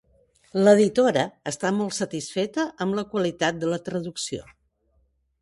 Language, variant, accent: Catalan, Central, central